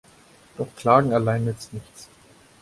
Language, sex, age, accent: German, male, 19-29, Deutschland Deutsch